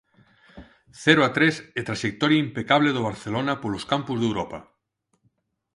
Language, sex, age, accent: Galician, male, 40-49, Normativo (estándar); Neofalante